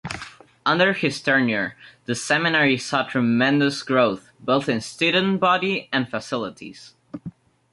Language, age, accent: English, under 19, United States English